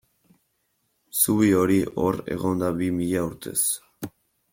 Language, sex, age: Basque, male, 19-29